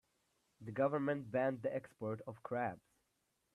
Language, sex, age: English, male, under 19